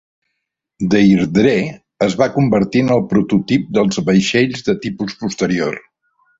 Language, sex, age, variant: Catalan, male, 70-79, Central